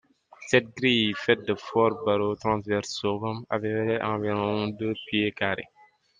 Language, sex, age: French, male, 19-29